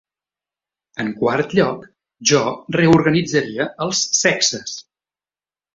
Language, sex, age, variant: Catalan, male, 30-39, Central